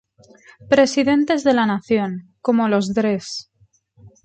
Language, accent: Spanish, España: Centro-Sur peninsular (Madrid, Toledo, Castilla-La Mancha)